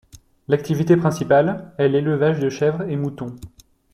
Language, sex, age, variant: French, male, 19-29, Français de métropole